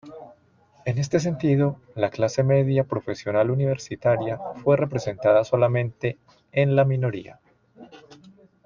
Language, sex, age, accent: Spanish, male, 30-39, Andino-Pacífico: Colombia, Perú, Ecuador, oeste de Bolivia y Venezuela andina